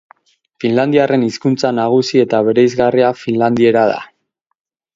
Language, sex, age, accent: Basque, male, 30-39, Erdialdekoa edo Nafarra (Gipuzkoa, Nafarroa)